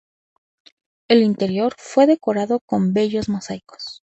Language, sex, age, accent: Spanish, female, 30-39, México